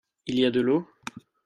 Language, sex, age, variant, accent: French, male, 19-29, Français d'Europe, Français de Belgique